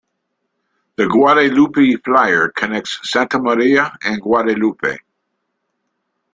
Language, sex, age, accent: English, male, 60-69, United States English